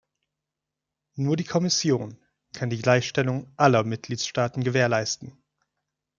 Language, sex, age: German, male, 30-39